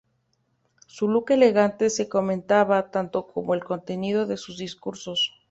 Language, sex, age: Spanish, female, 30-39